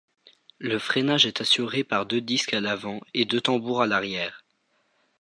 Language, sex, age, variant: French, male, under 19, Français de métropole